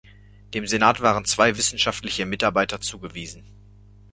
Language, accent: German, Deutschland Deutsch